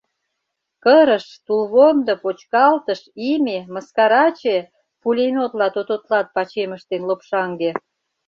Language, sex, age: Mari, female, 50-59